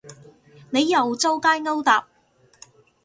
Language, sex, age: Cantonese, female, 50-59